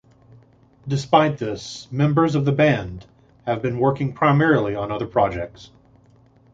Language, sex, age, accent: English, male, 30-39, United States English